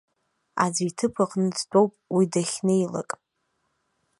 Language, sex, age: Abkhazian, female, under 19